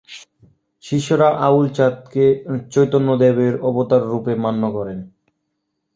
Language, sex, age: Bengali, male, 19-29